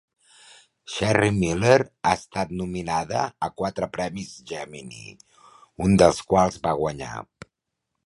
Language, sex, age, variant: Catalan, male, 40-49, Central